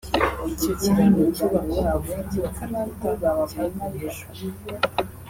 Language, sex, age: Kinyarwanda, female, under 19